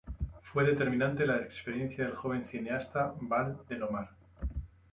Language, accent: Spanish, España: Centro-Sur peninsular (Madrid, Toledo, Castilla-La Mancha)